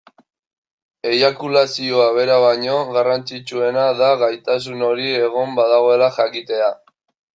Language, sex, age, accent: Basque, male, 19-29, Mendebalekoa (Araba, Bizkaia, Gipuzkoako mendebaleko herri batzuk)